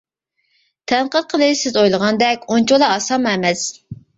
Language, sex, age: Uyghur, female, 19-29